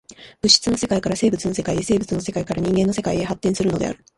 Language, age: Japanese, 19-29